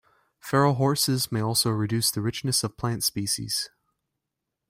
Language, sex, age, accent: English, male, 19-29, United States English